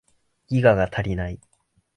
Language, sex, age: Japanese, male, 19-29